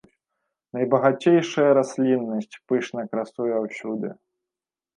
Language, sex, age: Belarusian, male, 19-29